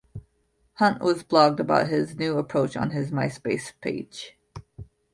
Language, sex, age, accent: English, female, 19-29, United States English